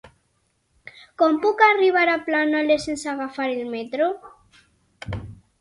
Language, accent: Catalan, valencià